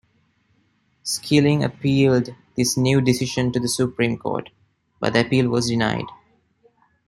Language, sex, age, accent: English, male, 19-29, India and South Asia (India, Pakistan, Sri Lanka)